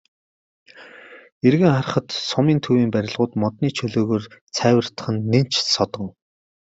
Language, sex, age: Mongolian, male, 30-39